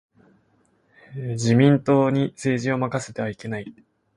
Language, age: Japanese, 19-29